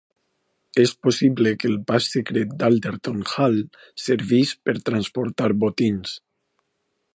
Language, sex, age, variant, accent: Catalan, male, 19-29, Alacantí, valencià